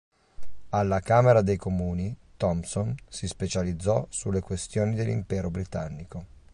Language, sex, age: Italian, male, 40-49